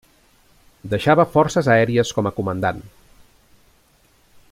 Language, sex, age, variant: Catalan, male, 40-49, Central